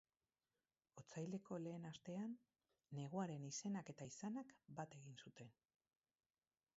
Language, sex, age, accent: Basque, female, 50-59, Mendebalekoa (Araba, Bizkaia, Gipuzkoako mendebaleko herri batzuk)